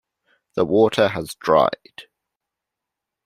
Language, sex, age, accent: English, male, 19-29, England English